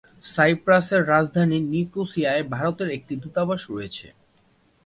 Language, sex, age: Bengali, male, 19-29